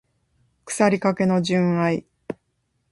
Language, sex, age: Japanese, female, 40-49